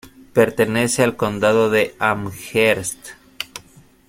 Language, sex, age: Spanish, male, 30-39